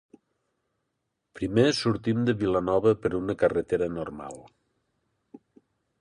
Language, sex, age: Catalan, male, 50-59